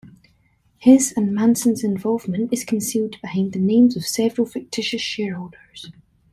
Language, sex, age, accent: English, female, 30-39, Scottish English